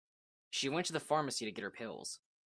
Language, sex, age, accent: English, male, under 19, United States English